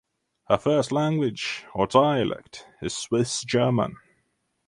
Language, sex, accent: English, male, England English; Scottish English